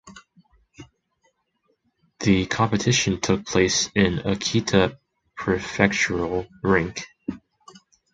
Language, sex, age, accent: English, male, 19-29, United States English